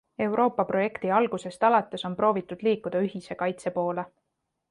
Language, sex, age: Estonian, female, 19-29